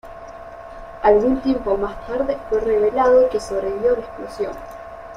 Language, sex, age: Spanish, female, 19-29